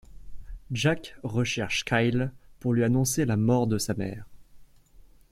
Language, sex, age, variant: French, male, under 19, Français de métropole